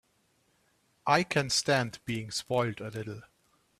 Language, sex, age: English, male, 30-39